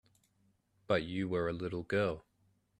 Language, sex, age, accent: English, male, 30-39, Australian English